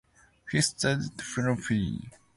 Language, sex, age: English, male, 19-29